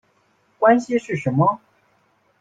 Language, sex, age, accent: Chinese, male, 19-29, 出生地：湖南省